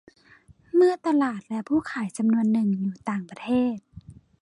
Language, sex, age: Thai, female, 19-29